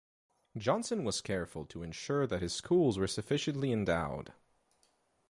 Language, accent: English, United States English